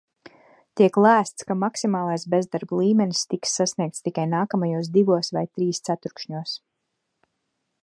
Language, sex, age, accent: Latvian, female, 30-39, bez akcenta